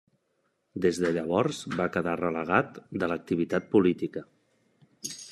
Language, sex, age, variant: Catalan, male, 40-49, Nord-Occidental